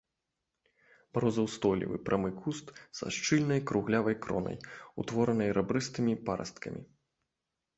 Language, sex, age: Belarusian, male, 19-29